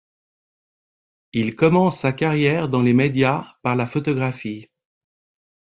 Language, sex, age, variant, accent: French, male, 40-49, Français d'Europe, Français de Suisse